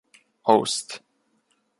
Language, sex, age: English, male, 19-29